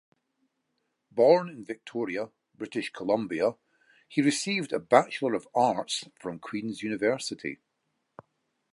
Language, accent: English, Scottish English